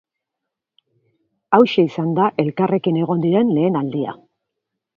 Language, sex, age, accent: Basque, female, 40-49, Mendebalekoa (Araba, Bizkaia, Gipuzkoako mendebaleko herri batzuk)